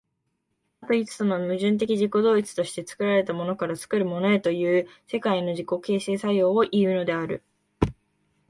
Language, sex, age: Japanese, female, 19-29